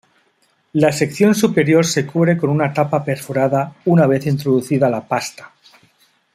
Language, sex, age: Spanish, male, 40-49